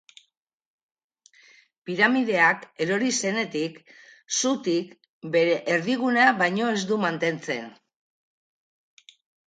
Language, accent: Basque, Mendebalekoa (Araba, Bizkaia, Gipuzkoako mendebaleko herri batzuk)